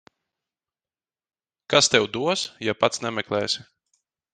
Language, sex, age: Latvian, male, 19-29